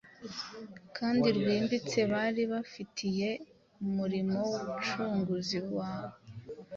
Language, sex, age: Kinyarwanda, female, 19-29